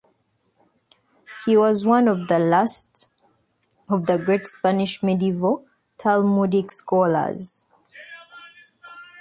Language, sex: English, female